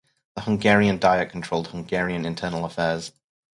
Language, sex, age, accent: English, male, 30-39, England English